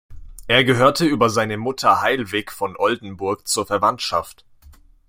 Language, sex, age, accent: German, male, 19-29, Deutschland Deutsch